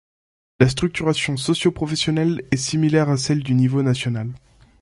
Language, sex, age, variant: French, male, under 19, Français de métropole